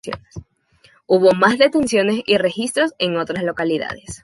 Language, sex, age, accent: Spanish, female, 19-29, Andino-Pacífico: Colombia, Perú, Ecuador, oeste de Bolivia y Venezuela andina